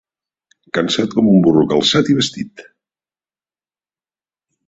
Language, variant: Catalan, Central